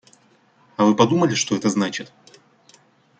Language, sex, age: Russian, male, 19-29